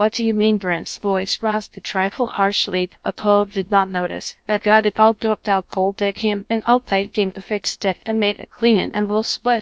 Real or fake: fake